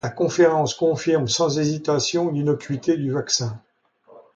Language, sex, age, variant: French, male, 70-79, Français de métropole